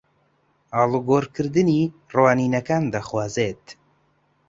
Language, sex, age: Central Kurdish, male, 19-29